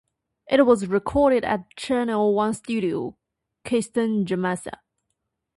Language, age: English, under 19